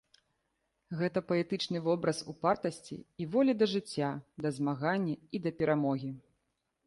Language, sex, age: Belarusian, female, 30-39